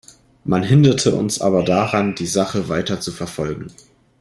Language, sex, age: German, male, under 19